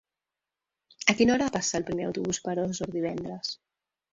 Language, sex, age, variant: Catalan, female, 50-59, Central